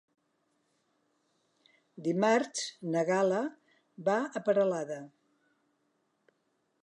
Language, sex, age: Catalan, female, 60-69